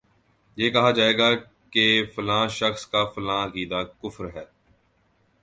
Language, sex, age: Urdu, female, 19-29